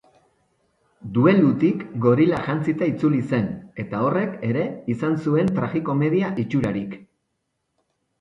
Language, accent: Basque, Mendebalekoa (Araba, Bizkaia, Gipuzkoako mendebaleko herri batzuk)